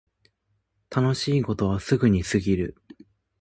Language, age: Japanese, 19-29